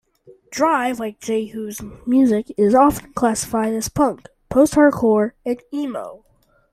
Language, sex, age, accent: English, male, under 19, United States English